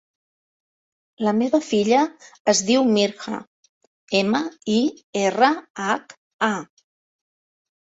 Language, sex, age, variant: Catalan, female, 50-59, Central